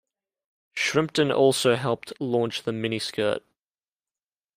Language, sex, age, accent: English, male, 19-29, Australian English